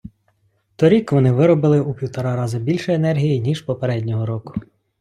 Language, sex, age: Ukrainian, male, 30-39